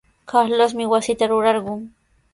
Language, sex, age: Sihuas Ancash Quechua, female, 19-29